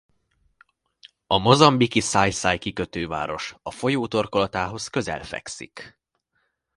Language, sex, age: Hungarian, male, under 19